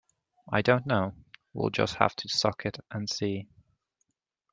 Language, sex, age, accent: English, male, 19-29, England English